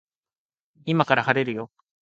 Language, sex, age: Japanese, male, 19-29